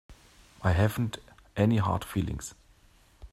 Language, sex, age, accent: English, male, 30-39, United States English